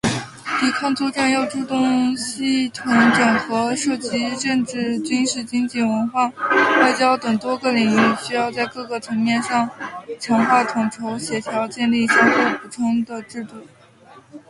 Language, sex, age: Chinese, female, 19-29